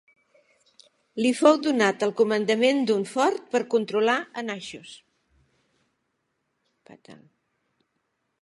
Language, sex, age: Catalan, female, 70-79